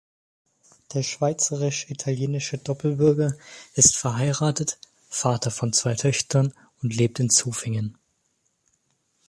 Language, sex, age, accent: German, male, 19-29, Deutschland Deutsch